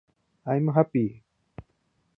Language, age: Japanese, 19-29